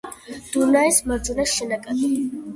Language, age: Georgian, under 19